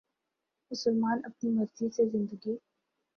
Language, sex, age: Urdu, female, 19-29